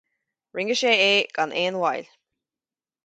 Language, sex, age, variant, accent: Irish, female, 30-39, Gaeilge Chonnacht, Cainteoir dúchais, Gaeltacht